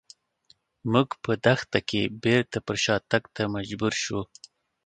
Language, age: Pashto, 30-39